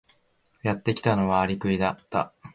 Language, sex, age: Japanese, male, 19-29